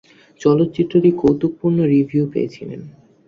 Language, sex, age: Bengali, male, under 19